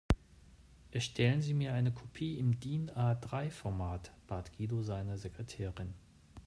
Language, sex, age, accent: German, male, 40-49, Deutschland Deutsch